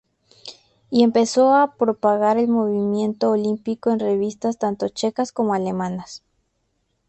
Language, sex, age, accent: Spanish, male, 19-29, México